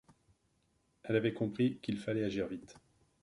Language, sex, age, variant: French, male, 40-49, Français de métropole